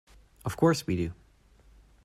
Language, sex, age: English, male, 19-29